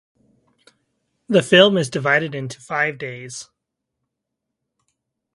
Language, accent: English, United States English